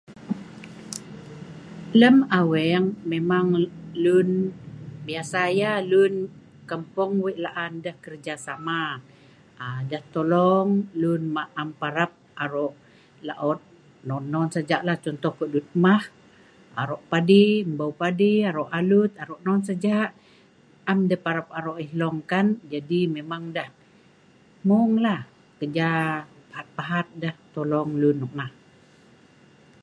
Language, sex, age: Sa'ban, female, 50-59